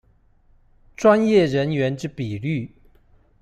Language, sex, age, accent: Chinese, male, 40-49, 出生地：臺北市